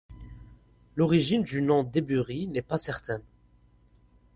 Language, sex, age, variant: French, male, 19-29, Français du nord de l'Afrique